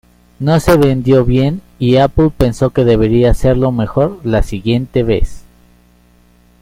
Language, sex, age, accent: Spanish, male, 30-39, México